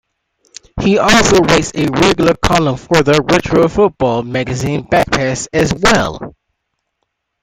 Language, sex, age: English, male, 19-29